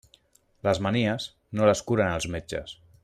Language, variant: Catalan, Central